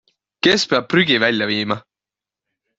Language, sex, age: Estonian, male, 19-29